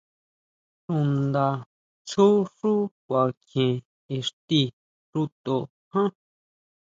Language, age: Huautla Mazatec, 30-39